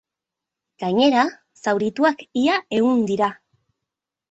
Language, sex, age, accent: Basque, female, 19-29, Nafar-lapurtarra edo Zuberotarra (Lapurdi, Nafarroa Beherea, Zuberoa)